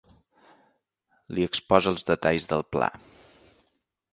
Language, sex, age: Catalan, male, 40-49